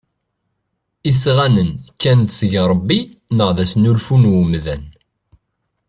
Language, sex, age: Kabyle, male, 30-39